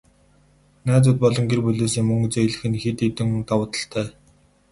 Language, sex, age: Mongolian, male, 19-29